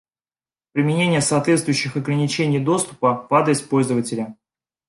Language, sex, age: Russian, male, 19-29